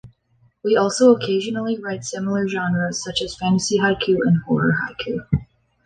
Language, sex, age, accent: English, female, 19-29, Canadian English